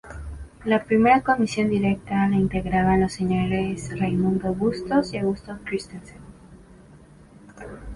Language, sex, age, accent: Spanish, female, under 19, Andino-Pacífico: Colombia, Perú, Ecuador, oeste de Bolivia y Venezuela andina